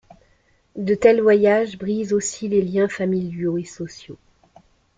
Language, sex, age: French, female, 50-59